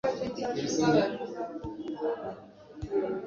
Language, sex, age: Kinyarwanda, female, 50-59